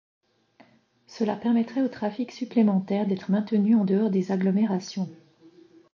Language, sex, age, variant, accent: French, female, 40-49, Français d'Europe, Français de Suisse